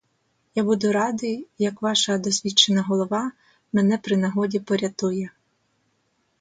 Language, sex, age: Ukrainian, female, 30-39